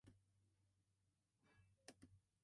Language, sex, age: English, female, under 19